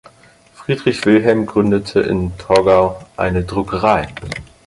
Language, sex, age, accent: German, male, under 19, Deutschland Deutsch